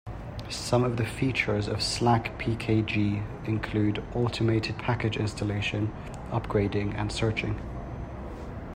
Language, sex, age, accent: English, male, 19-29, England English